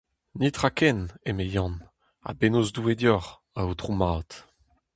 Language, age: Breton, 30-39